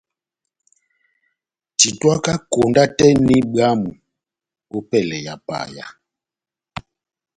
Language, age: Batanga, 70-79